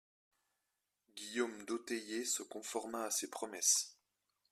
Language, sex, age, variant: French, male, 19-29, Français de métropole